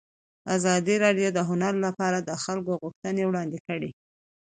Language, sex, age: Pashto, female, 19-29